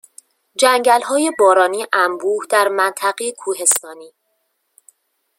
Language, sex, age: Persian, female, 30-39